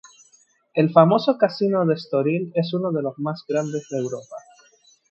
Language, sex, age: Spanish, male, 19-29